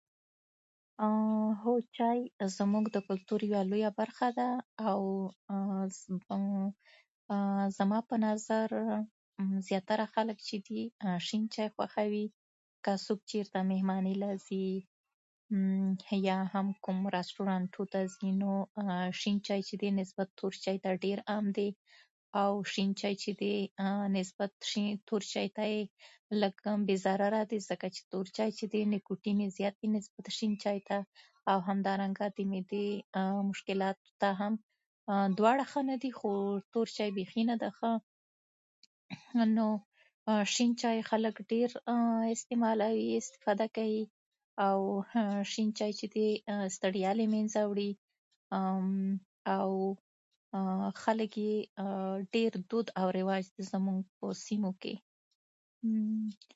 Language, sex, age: Pashto, female, 30-39